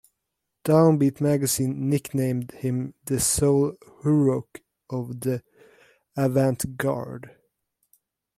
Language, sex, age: English, male, 19-29